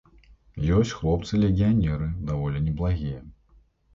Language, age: Belarusian, 30-39